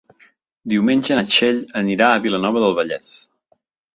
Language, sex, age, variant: Catalan, male, 30-39, Central